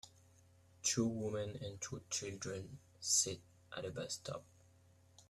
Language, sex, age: English, male, under 19